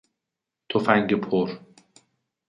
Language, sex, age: Persian, male, 19-29